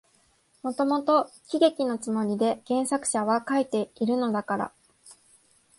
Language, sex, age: Japanese, female, 19-29